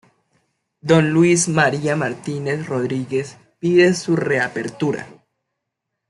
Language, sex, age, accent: Spanish, male, 19-29, Andino-Pacífico: Colombia, Perú, Ecuador, oeste de Bolivia y Venezuela andina